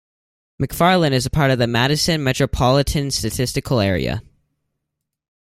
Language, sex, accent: English, male, United States English